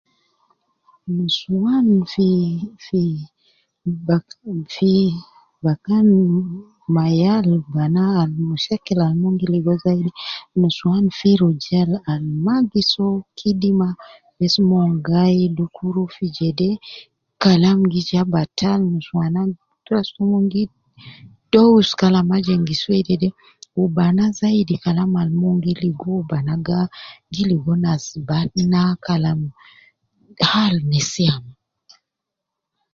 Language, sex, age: Nubi, female, 50-59